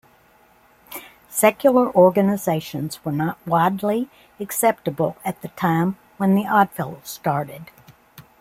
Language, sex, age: English, female, 60-69